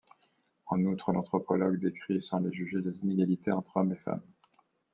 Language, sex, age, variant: French, male, 50-59, Français de métropole